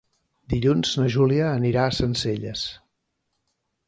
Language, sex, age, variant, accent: Catalan, male, 50-59, Central, central